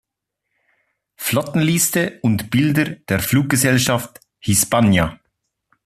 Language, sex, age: German, male, 30-39